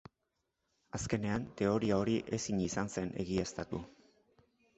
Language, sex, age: Basque, male, 50-59